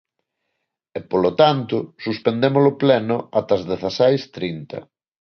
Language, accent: Galician, Neofalante